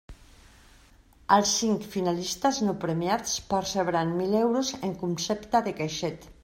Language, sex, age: Catalan, female, 40-49